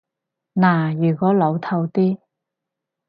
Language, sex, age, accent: Cantonese, female, 30-39, 广州音